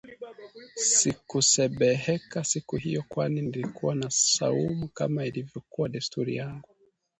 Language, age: Swahili, 19-29